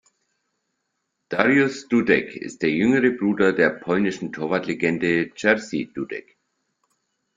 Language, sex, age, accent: German, male, 40-49, Deutschland Deutsch